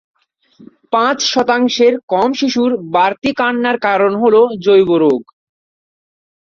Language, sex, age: Bengali, male, 19-29